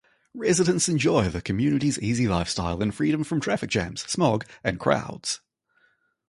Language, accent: English, New Zealand English